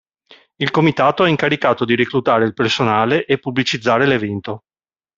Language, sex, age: Italian, male, 40-49